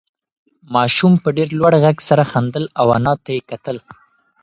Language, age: Pashto, 19-29